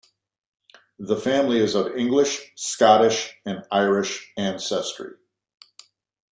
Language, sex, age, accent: English, male, 50-59, United States English